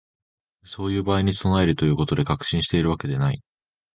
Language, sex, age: Japanese, male, under 19